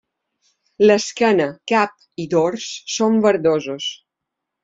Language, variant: Catalan, Balear